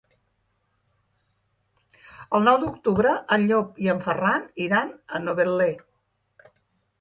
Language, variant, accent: Catalan, Central, central